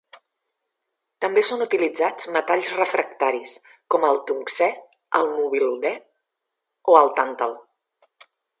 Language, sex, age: Catalan, female, 40-49